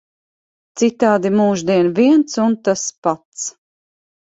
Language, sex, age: Latvian, female, 40-49